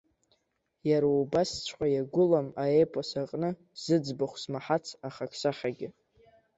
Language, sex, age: Abkhazian, male, under 19